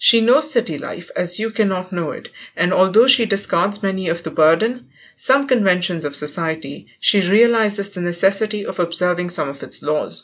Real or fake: real